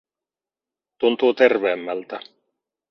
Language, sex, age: Finnish, male, 40-49